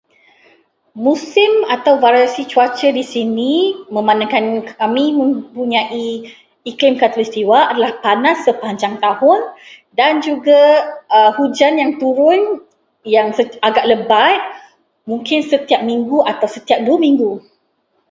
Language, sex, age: Malay, female, 30-39